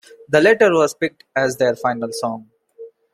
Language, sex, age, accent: English, male, 19-29, India and South Asia (India, Pakistan, Sri Lanka)